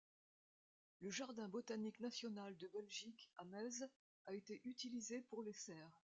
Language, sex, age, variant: French, female, 70-79, Français de métropole